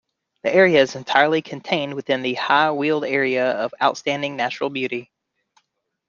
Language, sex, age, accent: English, male, 30-39, United States English